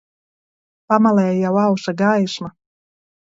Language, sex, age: Latvian, female, 30-39